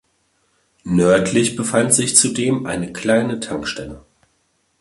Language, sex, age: German, male, 40-49